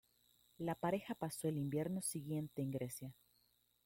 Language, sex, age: Spanish, female, 19-29